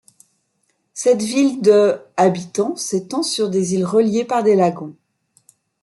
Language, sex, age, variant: French, female, 50-59, Français de métropole